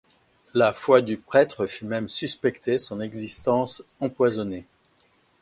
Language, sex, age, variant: French, male, 60-69, Français de métropole